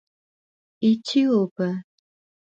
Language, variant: Portuguese, Portuguese (Brasil)